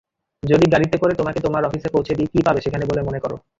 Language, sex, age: Bengali, male, 19-29